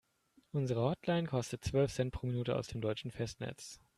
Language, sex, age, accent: German, male, 19-29, Deutschland Deutsch